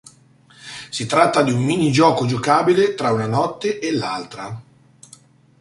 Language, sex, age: Italian, male, 40-49